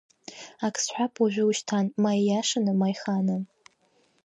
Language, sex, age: Abkhazian, female, under 19